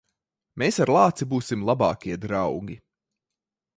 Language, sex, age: Latvian, male, 19-29